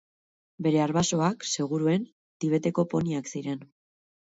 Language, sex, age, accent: Basque, female, 19-29, Mendebalekoa (Araba, Bizkaia, Gipuzkoako mendebaleko herri batzuk)